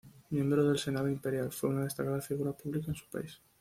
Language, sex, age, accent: Spanish, male, 19-29, España: Norte peninsular (Asturias, Castilla y León, Cantabria, País Vasco, Navarra, Aragón, La Rioja, Guadalajara, Cuenca)